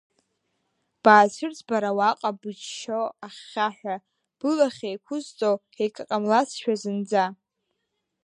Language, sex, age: Abkhazian, female, under 19